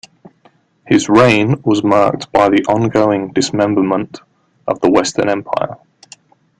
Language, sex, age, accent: English, male, 30-39, England English